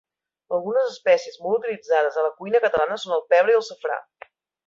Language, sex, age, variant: Catalan, female, 30-39, Central